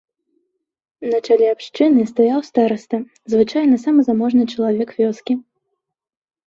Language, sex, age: Belarusian, female, 19-29